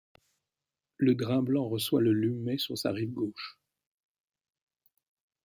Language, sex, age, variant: French, male, 50-59, Français de métropole